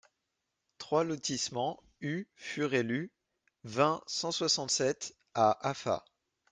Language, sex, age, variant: French, male, 30-39, Français de métropole